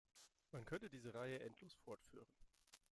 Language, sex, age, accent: German, male, 30-39, Deutschland Deutsch